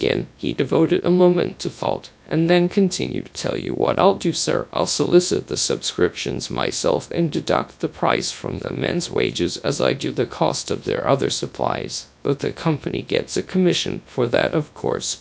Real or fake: fake